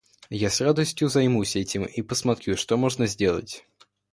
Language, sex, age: Russian, male, under 19